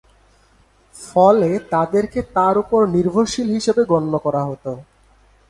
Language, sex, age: Bengali, male, 19-29